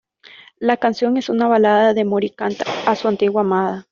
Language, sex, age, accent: Spanish, female, 19-29, América central